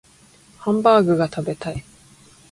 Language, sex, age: Japanese, female, 19-29